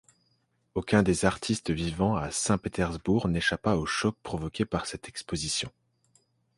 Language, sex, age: French, male, 19-29